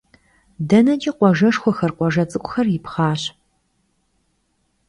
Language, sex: Kabardian, female